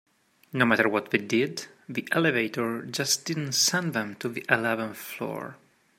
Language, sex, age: English, male, 30-39